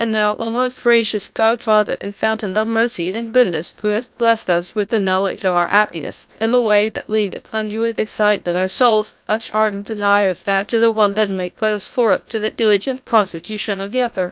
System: TTS, GlowTTS